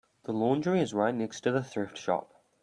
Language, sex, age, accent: English, male, 19-29, New Zealand English